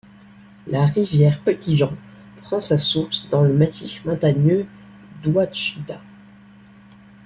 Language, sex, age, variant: French, male, under 19, Français de métropole